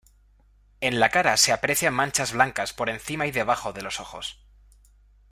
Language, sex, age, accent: Spanish, male, 30-39, España: Centro-Sur peninsular (Madrid, Toledo, Castilla-La Mancha)